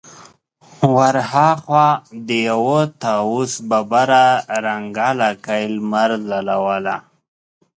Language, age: Pashto, 30-39